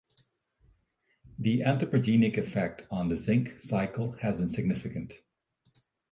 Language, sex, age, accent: English, male, 40-49, Irish English